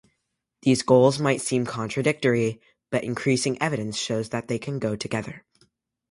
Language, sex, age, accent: English, female, under 19, United States English